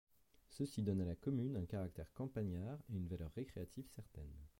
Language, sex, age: French, male, 30-39